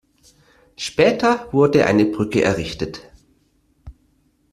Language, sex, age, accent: German, male, 30-39, Deutschland Deutsch